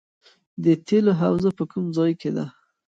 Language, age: Pashto, 19-29